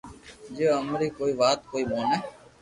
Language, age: Loarki, 40-49